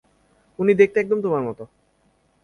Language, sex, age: Bengali, male, 19-29